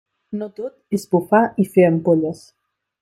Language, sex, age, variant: Catalan, female, 19-29, Nord-Occidental